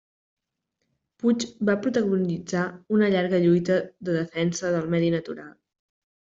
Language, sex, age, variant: Catalan, female, 19-29, Central